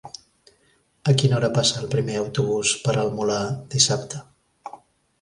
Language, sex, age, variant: Catalan, male, 40-49, Central